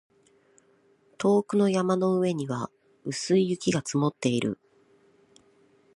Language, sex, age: Japanese, female, 40-49